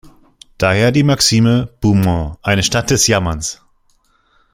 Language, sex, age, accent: German, male, 19-29, Deutschland Deutsch